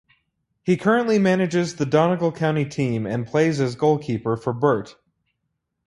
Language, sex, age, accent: English, male, 19-29, United States English